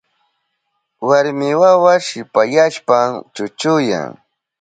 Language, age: Southern Pastaza Quechua, 30-39